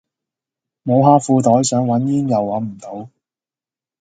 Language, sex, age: Cantonese, male, under 19